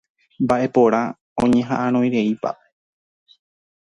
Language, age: Guarani, 19-29